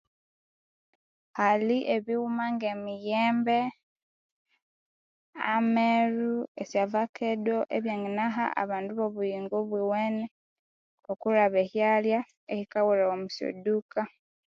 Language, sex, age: Konzo, female, 19-29